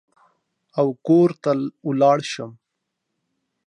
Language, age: Pashto, 19-29